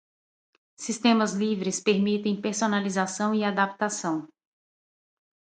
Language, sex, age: Portuguese, female, 30-39